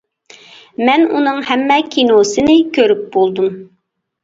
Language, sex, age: Uyghur, female, 19-29